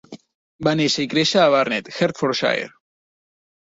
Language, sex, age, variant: Catalan, male, under 19, Central